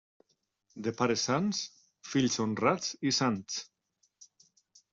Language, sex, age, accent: Catalan, male, 50-59, valencià